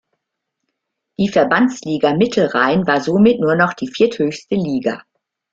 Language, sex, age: German, female, 60-69